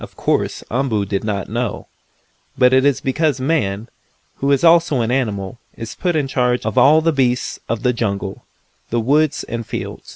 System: none